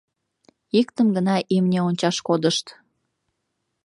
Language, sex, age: Mari, female, 19-29